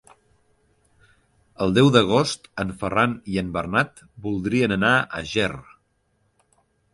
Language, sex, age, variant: Catalan, male, 30-39, Central